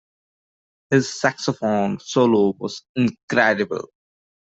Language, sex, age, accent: English, male, 19-29, India and South Asia (India, Pakistan, Sri Lanka)